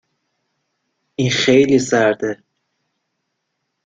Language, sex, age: Persian, male, 19-29